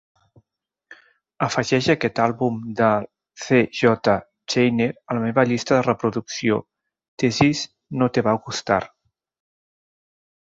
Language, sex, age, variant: Catalan, male, 40-49, Central